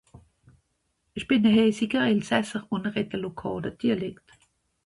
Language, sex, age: Swiss German, female, 60-69